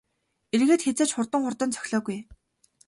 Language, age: Mongolian, 19-29